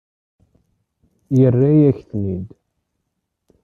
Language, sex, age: Kabyle, male, 19-29